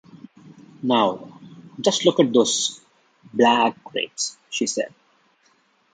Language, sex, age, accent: English, male, 19-29, India and South Asia (India, Pakistan, Sri Lanka)